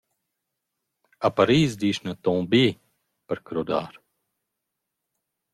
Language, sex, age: Romansh, male, 40-49